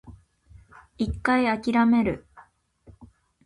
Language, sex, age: Japanese, female, 19-29